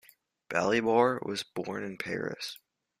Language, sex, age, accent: English, male, under 19, United States English